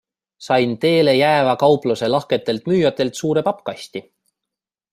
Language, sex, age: Estonian, male, 30-39